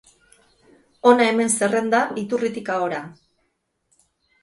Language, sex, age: Basque, female, 50-59